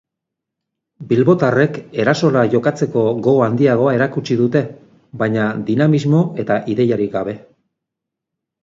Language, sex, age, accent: Basque, male, 60-69, Erdialdekoa edo Nafarra (Gipuzkoa, Nafarroa)